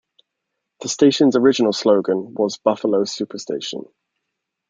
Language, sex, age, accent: English, male, 19-29, England English